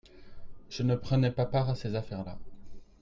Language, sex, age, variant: French, male, 30-39, Français de métropole